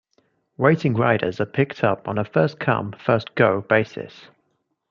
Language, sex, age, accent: English, male, 19-29, England English